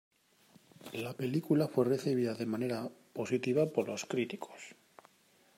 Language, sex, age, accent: Spanish, male, 40-49, España: Norte peninsular (Asturias, Castilla y León, Cantabria, País Vasco, Navarra, Aragón, La Rioja, Guadalajara, Cuenca)